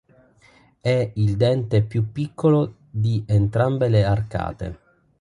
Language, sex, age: Italian, male, 40-49